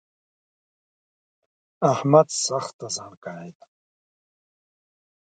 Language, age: Pashto, 60-69